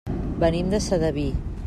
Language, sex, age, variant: Catalan, female, 40-49, Central